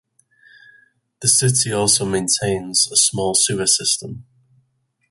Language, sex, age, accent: English, male, 19-29, England English